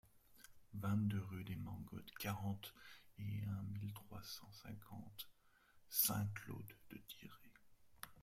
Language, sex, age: French, male, 40-49